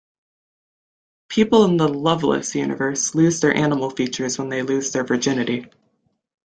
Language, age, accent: English, 19-29, United States English